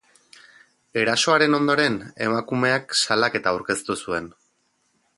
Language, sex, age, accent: Basque, male, 30-39, Erdialdekoa edo Nafarra (Gipuzkoa, Nafarroa)